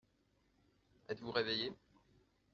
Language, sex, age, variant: French, male, 30-39, Français de métropole